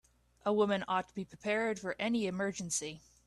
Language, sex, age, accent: English, female, 19-29, Canadian English